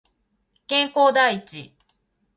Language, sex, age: Japanese, female, 40-49